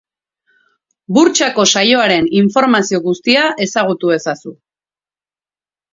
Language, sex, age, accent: Basque, female, 40-49, Erdialdekoa edo Nafarra (Gipuzkoa, Nafarroa)